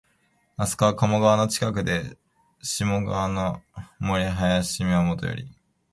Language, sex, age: Japanese, male, 19-29